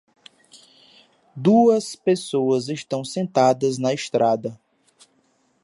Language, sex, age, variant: Portuguese, male, 19-29, Portuguese (Brasil)